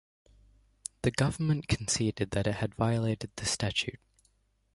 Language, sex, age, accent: English, male, under 19, Australian English